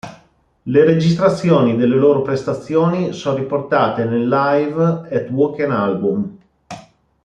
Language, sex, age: Italian, male, 40-49